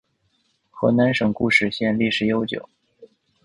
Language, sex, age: Chinese, male, 30-39